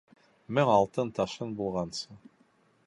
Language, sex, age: Bashkir, male, 40-49